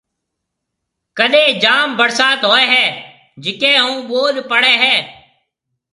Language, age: Marwari (Pakistan), 30-39